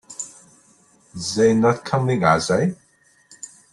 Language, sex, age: English, male, 40-49